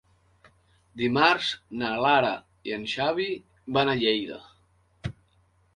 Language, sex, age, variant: Catalan, male, 50-59, Central